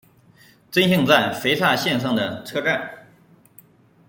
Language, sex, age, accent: Chinese, male, 30-39, 出生地：河南省